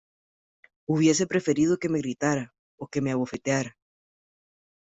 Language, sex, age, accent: Spanish, female, 30-39, América central